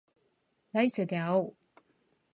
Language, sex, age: Japanese, female, 50-59